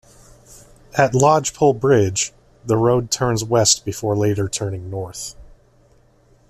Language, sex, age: English, male, 30-39